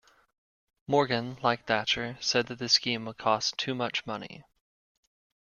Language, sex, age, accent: English, male, 19-29, United States English